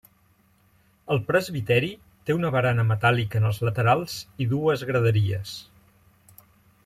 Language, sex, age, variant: Catalan, male, 50-59, Central